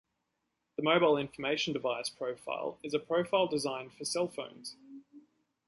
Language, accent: English, Australian English